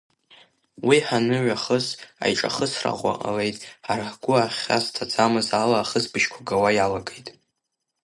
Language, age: Abkhazian, under 19